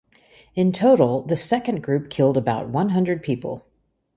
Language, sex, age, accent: English, female, 40-49, United States English